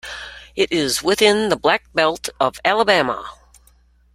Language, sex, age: English, female, 60-69